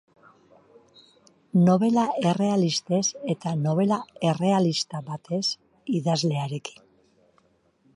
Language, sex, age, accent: Basque, female, 50-59, Mendebalekoa (Araba, Bizkaia, Gipuzkoako mendebaleko herri batzuk)